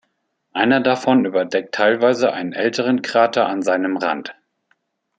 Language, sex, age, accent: German, male, 50-59, Deutschland Deutsch